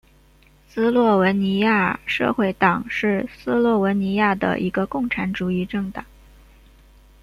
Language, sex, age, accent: Chinese, female, 19-29, 出生地：江西省